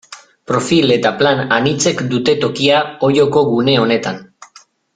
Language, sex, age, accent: Basque, male, 40-49, Mendebalekoa (Araba, Bizkaia, Gipuzkoako mendebaleko herri batzuk)